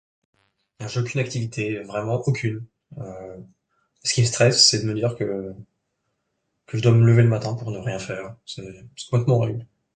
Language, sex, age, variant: French, male, 19-29, Français de métropole